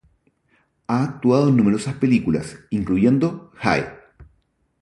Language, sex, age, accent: Spanish, male, 40-49, Chileno: Chile, Cuyo